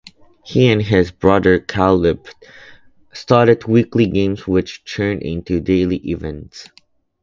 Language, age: English, 19-29